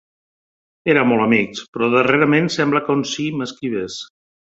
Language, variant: Catalan, Central